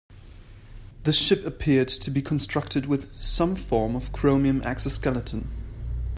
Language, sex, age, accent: English, male, 30-39, England English